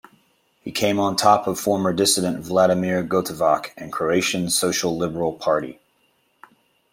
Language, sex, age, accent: English, male, 40-49, United States English